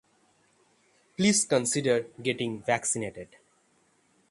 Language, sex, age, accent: English, male, under 19, India and South Asia (India, Pakistan, Sri Lanka)